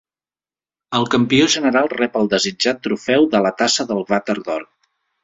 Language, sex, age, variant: Catalan, male, 30-39, Central